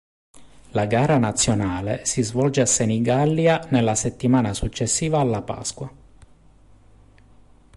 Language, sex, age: Italian, male, 30-39